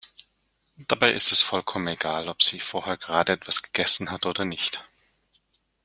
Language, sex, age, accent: German, male, 50-59, Deutschland Deutsch